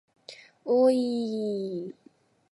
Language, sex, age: Japanese, female, 19-29